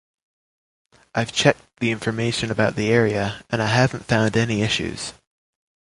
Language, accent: English, United States English